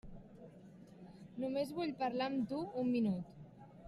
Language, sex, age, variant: Catalan, female, 19-29, Central